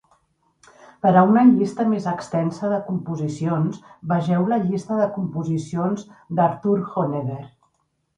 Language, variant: Catalan, Central